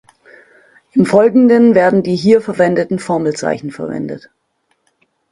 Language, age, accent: German, 40-49, Deutschland Deutsch